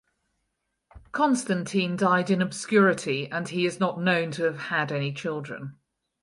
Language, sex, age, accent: English, female, 50-59, Welsh English